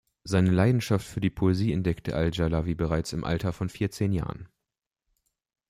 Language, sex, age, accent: German, male, 19-29, Deutschland Deutsch